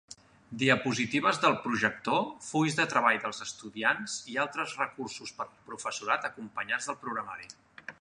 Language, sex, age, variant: Catalan, male, 40-49, Central